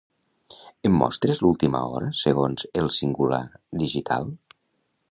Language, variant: Catalan, Nord-Occidental